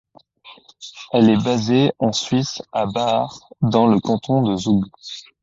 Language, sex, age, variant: French, male, 19-29, Français de métropole